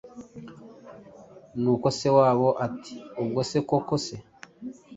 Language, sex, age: Kinyarwanda, male, 40-49